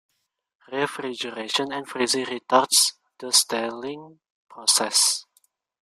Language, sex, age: English, male, 19-29